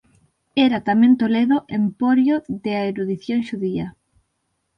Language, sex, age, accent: Galician, female, 19-29, Atlántico (seseo e gheada)